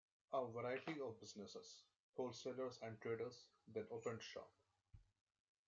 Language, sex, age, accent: English, male, 30-39, India and South Asia (India, Pakistan, Sri Lanka)